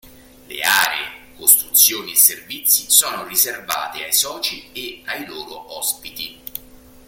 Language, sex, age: Italian, male, 40-49